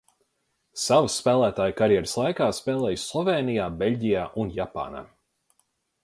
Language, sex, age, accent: Latvian, male, 30-39, bez akcenta